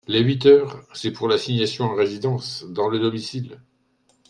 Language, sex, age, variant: French, male, 60-69, Français de métropole